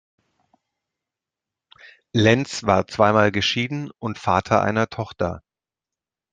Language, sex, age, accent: German, male, 30-39, Deutschland Deutsch